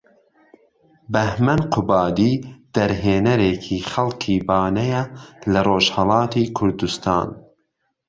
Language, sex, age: Central Kurdish, male, 40-49